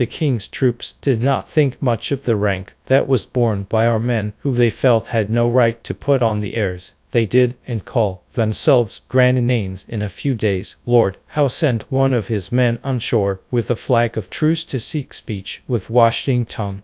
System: TTS, GradTTS